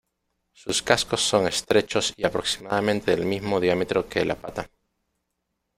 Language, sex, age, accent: Spanish, male, 40-49, Andino-Pacífico: Colombia, Perú, Ecuador, oeste de Bolivia y Venezuela andina